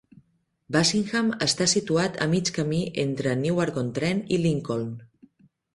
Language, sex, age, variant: Catalan, female, 30-39, Central